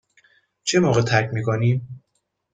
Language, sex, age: Persian, male, 19-29